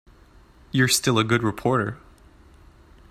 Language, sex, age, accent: English, male, 19-29, Canadian English